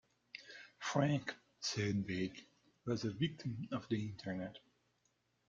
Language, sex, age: English, male, 19-29